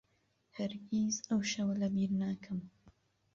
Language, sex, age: Central Kurdish, female, 19-29